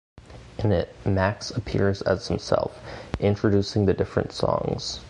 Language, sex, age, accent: English, male, 19-29, United States English